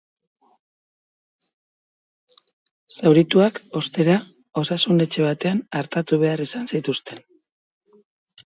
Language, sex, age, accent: Basque, female, 40-49, Mendebalekoa (Araba, Bizkaia, Gipuzkoako mendebaleko herri batzuk)